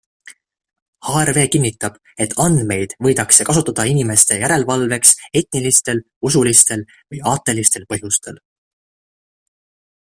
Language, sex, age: Estonian, male, 19-29